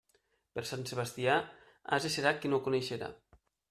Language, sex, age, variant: Catalan, male, 30-39, Nord-Occidental